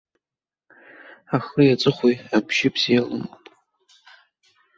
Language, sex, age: Abkhazian, male, under 19